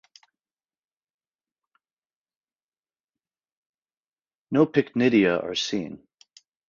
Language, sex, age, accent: English, male, 30-39, United States English